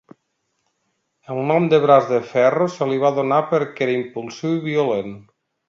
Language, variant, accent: Catalan, Nord-Occidental, nord-occidental